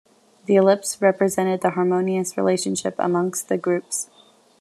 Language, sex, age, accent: English, female, 19-29, United States English